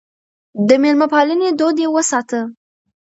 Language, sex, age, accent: Pashto, female, under 19, کندهاری لهجه